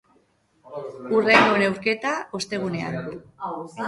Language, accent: Basque, Erdialdekoa edo Nafarra (Gipuzkoa, Nafarroa)